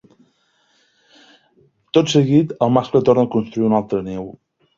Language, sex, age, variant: Catalan, male, 30-39, Central